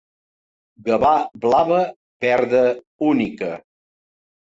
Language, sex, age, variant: Catalan, male, 60-69, Central